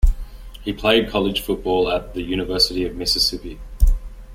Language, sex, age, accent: English, male, 19-29, Australian English